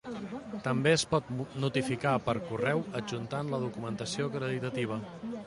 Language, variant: Catalan, Central